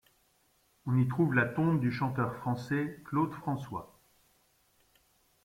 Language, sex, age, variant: French, male, 50-59, Français de métropole